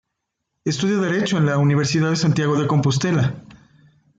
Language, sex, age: Spanish, male, 40-49